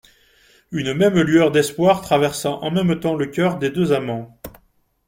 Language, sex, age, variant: French, male, 40-49, Français de métropole